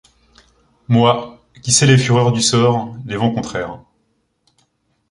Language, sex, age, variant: French, male, 19-29, Français de métropole